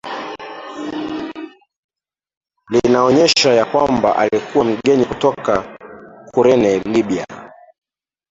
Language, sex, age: Swahili, male, 30-39